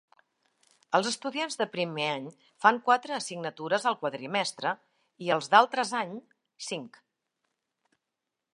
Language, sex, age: Catalan, female, 50-59